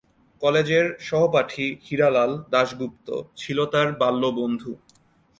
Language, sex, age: Bengali, male, 19-29